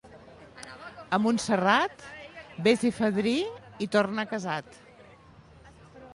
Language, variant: Catalan, Septentrional